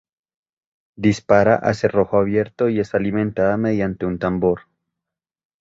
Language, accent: Spanish, Andino-Pacífico: Colombia, Perú, Ecuador, oeste de Bolivia y Venezuela andina